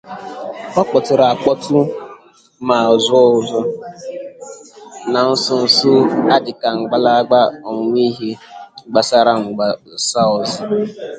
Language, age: Igbo, under 19